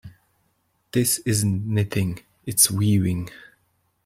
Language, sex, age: English, male, 19-29